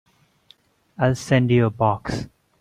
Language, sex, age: English, male, 19-29